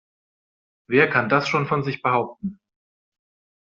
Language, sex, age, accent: German, male, 30-39, Deutschland Deutsch